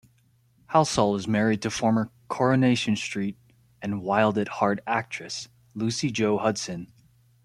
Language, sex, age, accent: English, male, 19-29, United States English